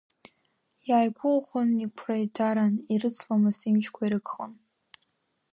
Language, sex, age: Abkhazian, female, under 19